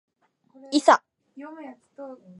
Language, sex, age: Japanese, female, 19-29